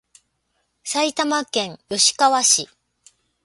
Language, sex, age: Japanese, female, 60-69